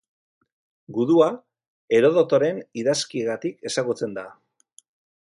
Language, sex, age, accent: Basque, male, 40-49, Mendebalekoa (Araba, Bizkaia, Gipuzkoako mendebaleko herri batzuk)